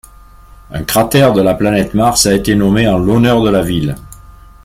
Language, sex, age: French, male, 70-79